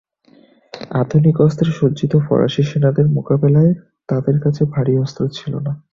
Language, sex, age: Bengali, male, 19-29